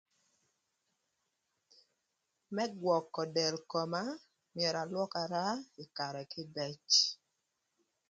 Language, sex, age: Thur, female, 30-39